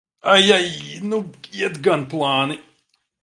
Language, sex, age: Latvian, male, 30-39